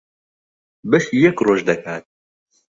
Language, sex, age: Central Kurdish, male, 19-29